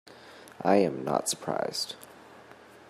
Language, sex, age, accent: English, male, 19-29, United States English